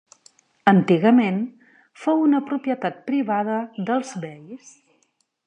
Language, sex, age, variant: Catalan, female, 50-59, Central